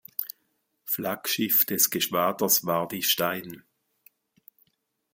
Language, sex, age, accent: German, male, 60-69, Schweizerdeutsch